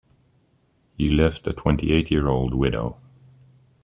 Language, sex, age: English, male, 30-39